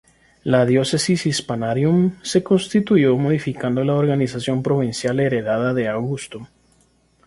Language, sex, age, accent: Spanish, male, 30-39, América central